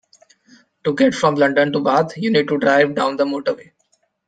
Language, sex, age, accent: English, male, 19-29, India and South Asia (India, Pakistan, Sri Lanka)